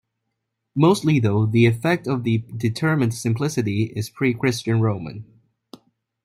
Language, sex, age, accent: English, male, 19-29, United States English